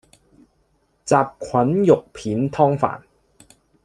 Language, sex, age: Cantonese, male, 30-39